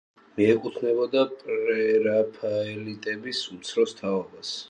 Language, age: Georgian, 19-29